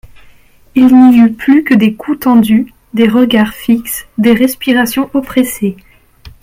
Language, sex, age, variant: French, female, 19-29, Français de métropole